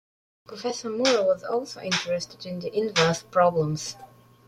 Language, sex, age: English, male, 19-29